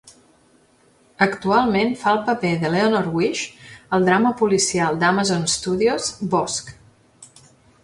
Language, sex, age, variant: Catalan, female, 40-49, Central